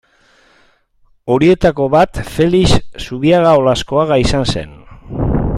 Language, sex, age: Basque, male, 60-69